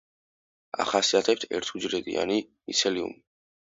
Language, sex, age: Georgian, male, 19-29